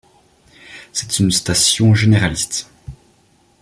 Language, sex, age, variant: French, male, 19-29, Français de métropole